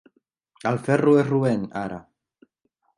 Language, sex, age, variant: Catalan, male, 30-39, Central